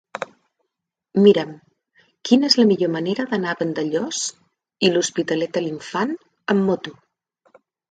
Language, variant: Catalan, Central